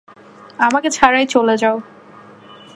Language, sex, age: Bengali, female, 19-29